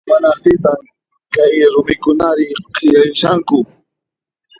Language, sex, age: Puno Quechua, male, 30-39